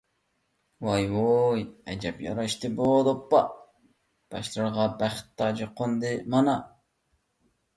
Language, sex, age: Uyghur, male, 30-39